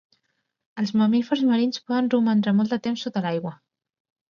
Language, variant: Catalan, Central